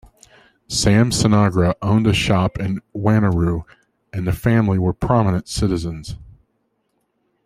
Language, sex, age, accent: English, male, 30-39, United States English